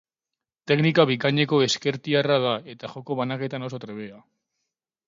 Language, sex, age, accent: Basque, male, 19-29, Mendebalekoa (Araba, Bizkaia, Gipuzkoako mendebaleko herri batzuk)